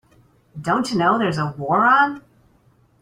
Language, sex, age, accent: English, female, 50-59, United States English